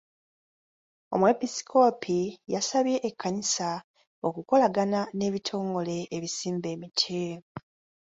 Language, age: Ganda, 30-39